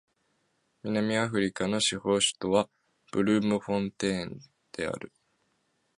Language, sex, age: Japanese, male, 19-29